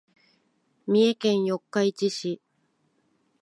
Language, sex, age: Japanese, female, 40-49